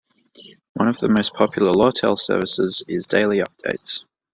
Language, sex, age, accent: English, male, 19-29, Australian English